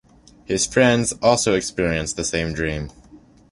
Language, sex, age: English, male, 19-29